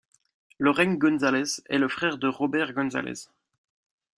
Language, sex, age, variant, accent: French, male, 19-29, Français d'Europe, Français de Belgique